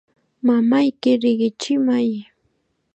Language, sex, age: Chiquián Ancash Quechua, female, 19-29